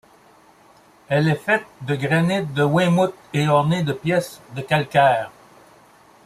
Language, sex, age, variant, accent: French, male, 60-69, Français d'Amérique du Nord, Français du Canada